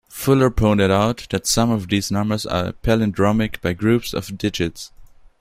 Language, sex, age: English, male, 19-29